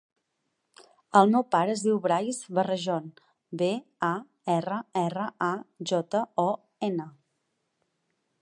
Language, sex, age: Catalan, female, 30-39